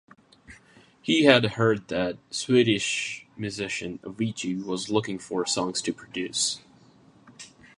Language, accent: English, United States English; India and South Asia (India, Pakistan, Sri Lanka)